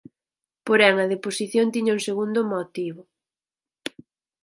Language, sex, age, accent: Galician, female, 19-29, Central (sen gheada)